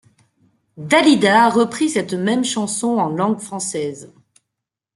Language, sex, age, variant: French, female, 40-49, Français de métropole